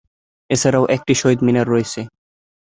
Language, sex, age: Bengali, male, 19-29